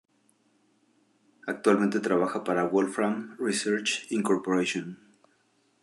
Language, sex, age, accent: Spanish, male, 40-49, México